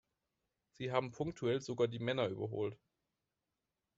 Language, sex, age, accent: German, male, 19-29, Deutschland Deutsch